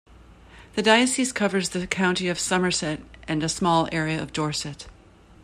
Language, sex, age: English, female, 50-59